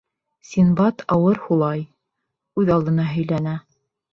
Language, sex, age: Bashkir, female, 30-39